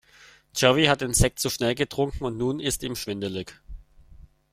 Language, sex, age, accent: German, male, 19-29, Deutschland Deutsch